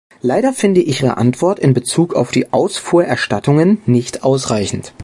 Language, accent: German, Deutschland Deutsch